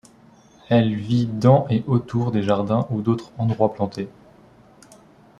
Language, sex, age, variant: French, male, 19-29, Français de métropole